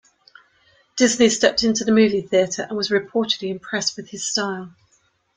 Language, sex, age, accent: English, female, 60-69, England English